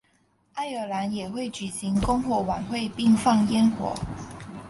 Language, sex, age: Chinese, female, under 19